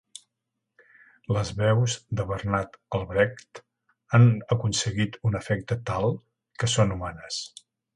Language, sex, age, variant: Catalan, male, 60-69, Septentrional